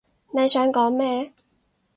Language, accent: Cantonese, 广州音